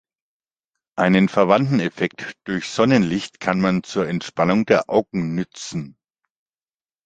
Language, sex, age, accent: German, male, 50-59, Deutschland Deutsch